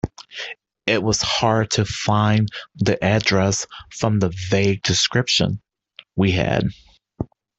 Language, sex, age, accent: English, male, 30-39, United States English